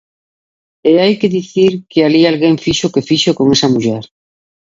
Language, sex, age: Galician, female, 40-49